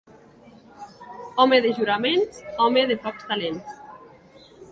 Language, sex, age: Catalan, female, 50-59